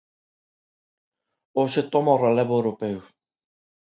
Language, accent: Galician, Neofalante